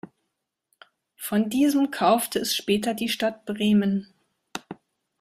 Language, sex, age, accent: German, female, 40-49, Deutschland Deutsch